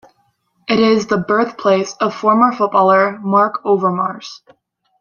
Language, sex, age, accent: English, female, 19-29, United States English